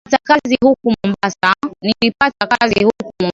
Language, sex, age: Swahili, female, 30-39